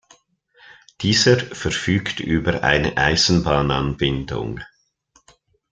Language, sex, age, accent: German, male, 60-69, Schweizerdeutsch